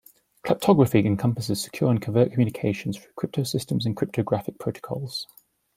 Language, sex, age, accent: English, male, 19-29, England English